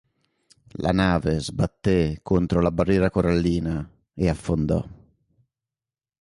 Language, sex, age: Italian, male, 30-39